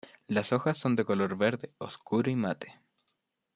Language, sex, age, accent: Spanish, male, under 19, Chileno: Chile, Cuyo